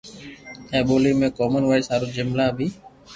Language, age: Loarki, 40-49